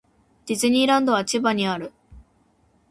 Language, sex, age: Japanese, female, 19-29